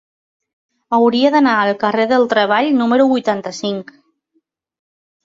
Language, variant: Catalan, Central